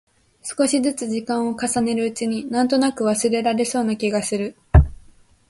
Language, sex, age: Japanese, female, under 19